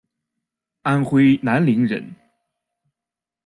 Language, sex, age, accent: Chinese, male, 30-39, 出生地：北京市